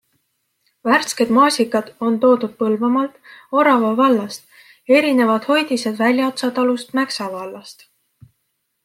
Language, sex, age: Estonian, female, 19-29